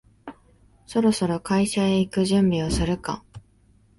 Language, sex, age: Japanese, female, 19-29